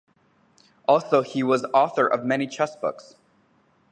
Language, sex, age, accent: English, male, 19-29, United States English